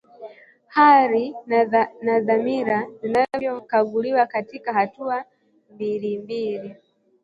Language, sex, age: Swahili, female, 19-29